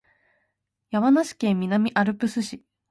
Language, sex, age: Japanese, female, under 19